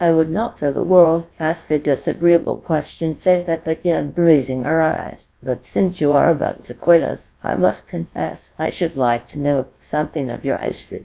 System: TTS, GlowTTS